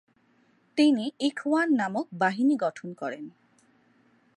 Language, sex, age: Bengali, female, 30-39